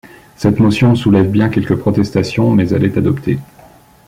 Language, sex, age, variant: French, male, 30-39, Français de métropole